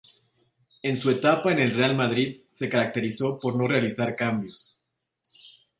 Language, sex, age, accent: Spanish, male, 30-39, México